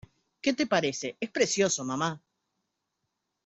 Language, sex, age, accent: Spanish, female, 40-49, Rioplatense: Argentina, Uruguay, este de Bolivia, Paraguay